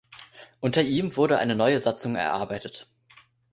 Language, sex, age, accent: German, male, 19-29, Deutschland Deutsch